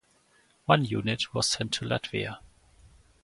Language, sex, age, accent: English, male, 19-29, England English